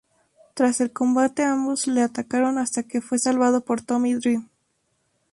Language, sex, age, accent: Spanish, female, 19-29, México